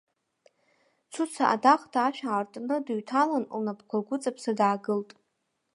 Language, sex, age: Abkhazian, female, 19-29